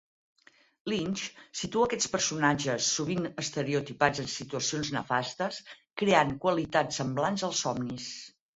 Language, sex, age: Catalan, female, 50-59